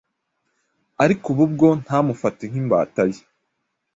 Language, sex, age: Kinyarwanda, male, 19-29